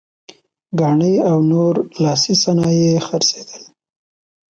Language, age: Pashto, 19-29